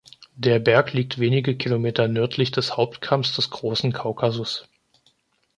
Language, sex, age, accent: German, male, 19-29, Deutschland Deutsch